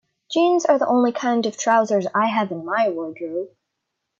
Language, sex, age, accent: English, female, under 19, United States English